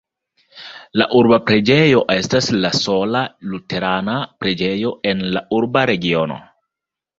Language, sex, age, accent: Esperanto, male, 19-29, Internacia